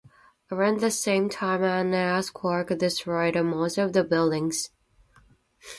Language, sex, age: English, female, 19-29